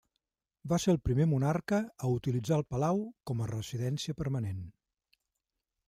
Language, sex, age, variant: Catalan, male, 70-79, Central